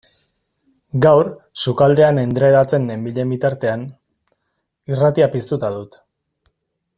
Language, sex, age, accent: Basque, male, 40-49, Erdialdekoa edo Nafarra (Gipuzkoa, Nafarroa)